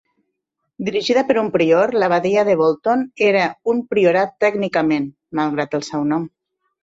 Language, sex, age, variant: Catalan, female, 40-49, Nord-Occidental